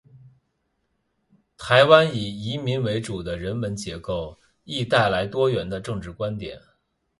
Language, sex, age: Chinese, male, 19-29